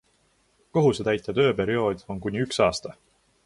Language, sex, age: Estonian, male, 19-29